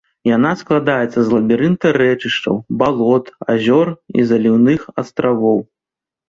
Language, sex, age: Belarusian, male, 30-39